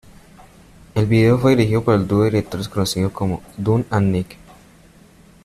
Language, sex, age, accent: Spanish, male, under 19, Andino-Pacífico: Colombia, Perú, Ecuador, oeste de Bolivia y Venezuela andina